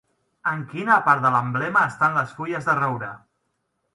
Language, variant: Catalan, Central